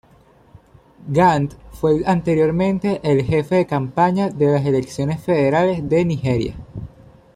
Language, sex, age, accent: Spanish, male, 19-29, Caribe: Cuba, Venezuela, Puerto Rico, República Dominicana, Panamá, Colombia caribeña, México caribeño, Costa del golfo de México